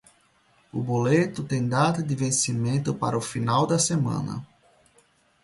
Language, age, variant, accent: Portuguese, 40-49, Portuguese (Brasil), Nordestino